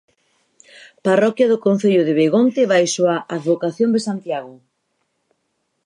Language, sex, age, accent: Galician, female, 30-39, Normativo (estándar)